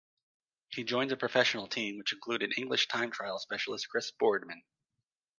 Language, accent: English, United States English